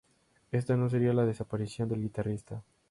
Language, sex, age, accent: Spanish, male, 19-29, México